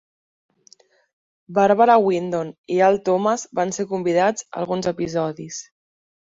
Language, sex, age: Catalan, female, 19-29